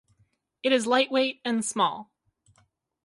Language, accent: English, United States English